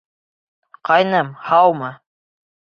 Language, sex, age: Bashkir, male, under 19